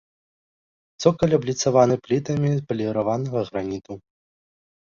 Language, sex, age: Belarusian, male, 19-29